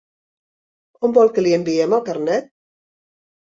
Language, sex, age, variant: Catalan, female, 50-59, Central